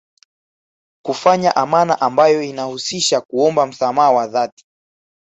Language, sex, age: Swahili, male, 19-29